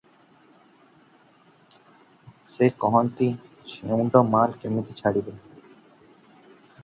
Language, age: Odia, 19-29